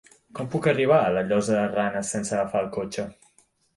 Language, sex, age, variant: Catalan, male, 19-29, Central